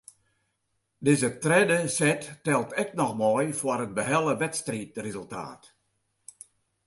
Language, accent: Western Frisian, Klaaifrysk